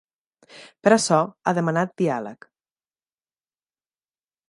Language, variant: Catalan, Central